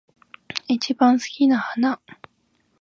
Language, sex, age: Japanese, female, 19-29